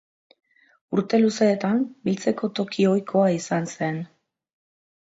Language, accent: Basque, Mendebalekoa (Araba, Bizkaia, Gipuzkoako mendebaleko herri batzuk)